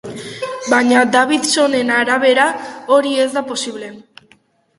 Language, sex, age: Basque, female, under 19